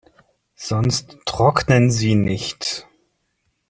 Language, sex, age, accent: German, male, 30-39, Deutschland Deutsch